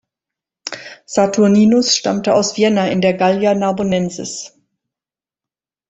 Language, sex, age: German, female, 50-59